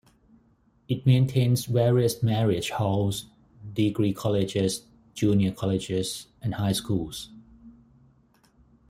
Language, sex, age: English, male, 40-49